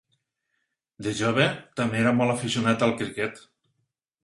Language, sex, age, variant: Catalan, male, 50-59, Nord-Occidental